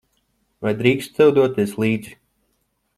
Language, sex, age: Latvian, male, 19-29